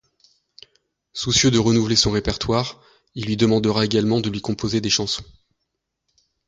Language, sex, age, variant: French, male, 40-49, Français de métropole